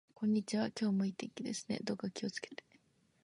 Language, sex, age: Japanese, female, under 19